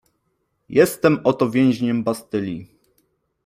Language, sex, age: Polish, male, 30-39